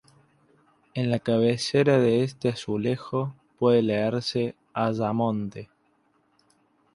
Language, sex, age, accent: Spanish, male, under 19, Rioplatense: Argentina, Uruguay, este de Bolivia, Paraguay